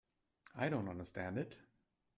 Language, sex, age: English, male, 50-59